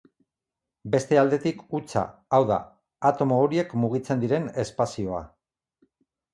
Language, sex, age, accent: Basque, male, 50-59, Mendebalekoa (Araba, Bizkaia, Gipuzkoako mendebaleko herri batzuk)